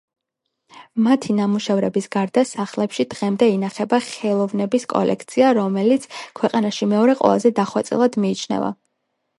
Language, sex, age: Georgian, female, 19-29